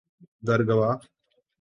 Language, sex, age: Urdu, male, 19-29